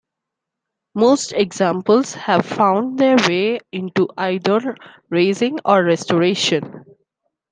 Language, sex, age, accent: English, female, 19-29, India and South Asia (India, Pakistan, Sri Lanka)